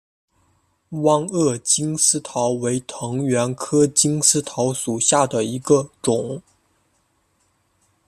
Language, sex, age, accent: Chinese, male, 19-29, 出生地：湖北省